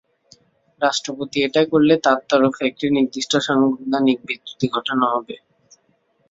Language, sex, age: Bengali, male, 19-29